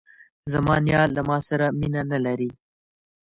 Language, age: Pashto, 19-29